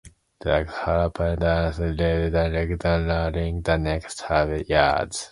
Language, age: English, 19-29